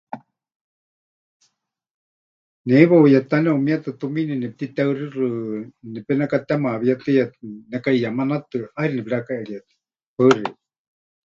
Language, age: Huichol, 50-59